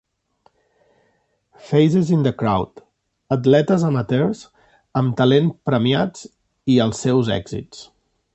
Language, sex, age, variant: Catalan, male, 40-49, Central